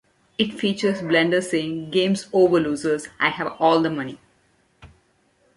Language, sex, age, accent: English, female, 19-29, India and South Asia (India, Pakistan, Sri Lanka)